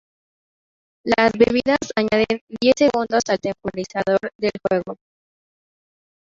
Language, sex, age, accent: Spanish, female, 19-29, México